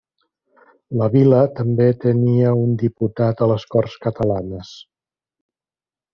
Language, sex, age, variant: Catalan, male, 70-79, Central